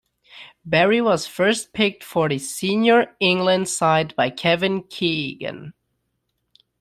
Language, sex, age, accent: English, male, 19-29, United States English